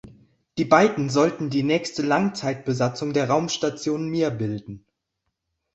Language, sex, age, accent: German, male, under 19, Deutschland Deutsch